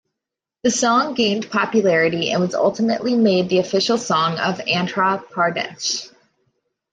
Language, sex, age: English, female, 30-39